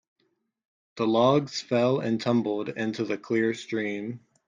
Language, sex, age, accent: English, male, under 19, United States English